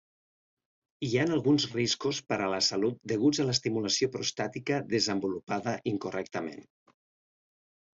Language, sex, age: Catalan, male, 40-49